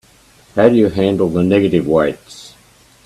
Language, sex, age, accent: English, male, 80-89, Australian English